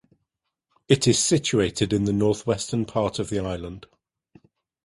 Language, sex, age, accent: English, male, 40-49, England English